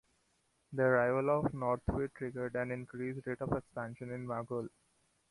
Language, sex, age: English, male, 19-29